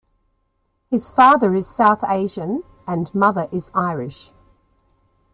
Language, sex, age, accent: English, female, 50-59, Australian English